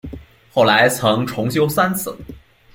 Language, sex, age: Chinese, male, under 19